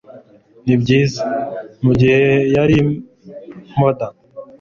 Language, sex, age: Kinyarwanda, male, 19-29